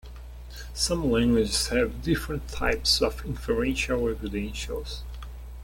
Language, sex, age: English, male, 19-29